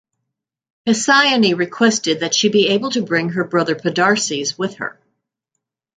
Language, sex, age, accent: English, female, 70-79, United States English